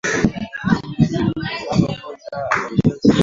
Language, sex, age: Swahili, male, 19-29